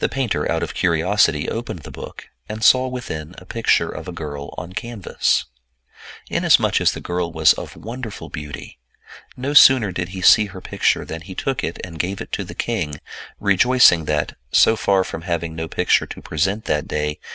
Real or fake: real